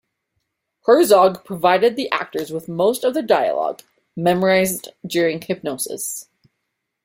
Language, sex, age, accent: English, female, 19-29, Canadian English